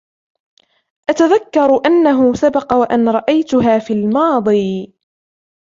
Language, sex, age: Arabic, female, 19-29